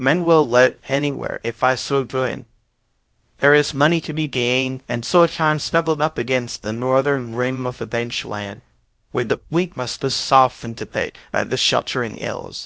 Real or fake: fake